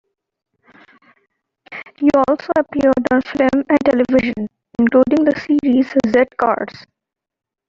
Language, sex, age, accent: English, female, 19-29, India and South Asia (India, Pakistan, Sri Lanka)